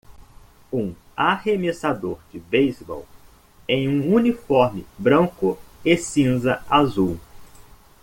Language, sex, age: Portuguese, male, 30-39